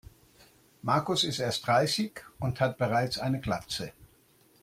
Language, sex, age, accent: German, male, 60-69, Deutschland Deutsch